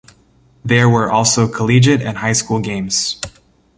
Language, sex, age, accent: English, male, 19-29, United States English